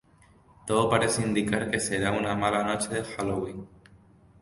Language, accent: Spanish, España: Islas Canarias